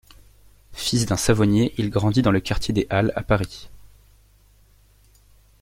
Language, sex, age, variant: French, male, 19-29, Français de métropole